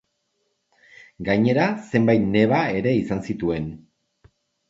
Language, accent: Basque, Erdialdekoa edo Nafarra (Gipuzkoa, Nafarroa)